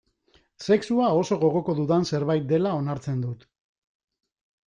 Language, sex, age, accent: Basque, male, 40-49, Mendebalekoa (Araba, Bizkaia, Gipuzkoako mendebaleko herri batzuk)